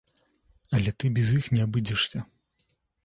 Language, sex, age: Belarusian, male, 30-39